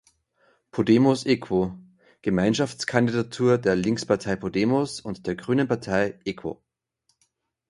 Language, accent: German, Österreichisches Deutsch